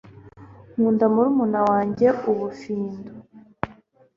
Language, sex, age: Kinyarwanda, female, 19-29